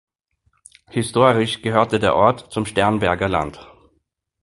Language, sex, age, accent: German, male, 40-49, Österreichisches Deutsch